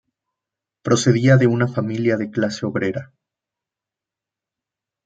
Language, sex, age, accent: Spanish, male, 30-39, México